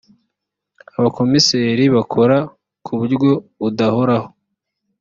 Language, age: Kinyarwanda, 19-29